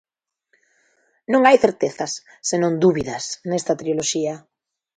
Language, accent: Galician, Central (gheada)